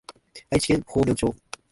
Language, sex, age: Japanese, male, 19-29